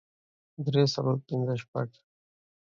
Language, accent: English, India and South Asia (India, Pakistan, Sri Lanka)